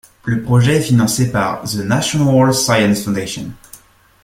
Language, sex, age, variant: French, male, 19-29, Français de métropole